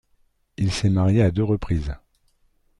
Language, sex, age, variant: French, male, 40-49, Français de métropole